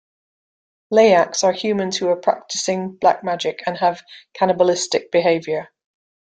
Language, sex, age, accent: English, female, 50-59, Scottish English